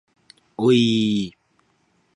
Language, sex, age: Japanese, male, 19-29